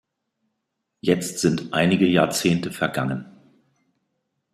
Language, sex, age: German, male, 50-59